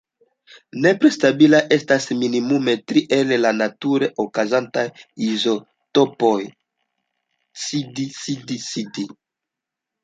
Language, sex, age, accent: Esperanto, male, 19-29, Internacia